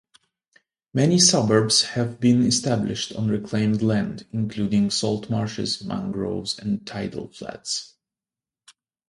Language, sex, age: English, male, 30-39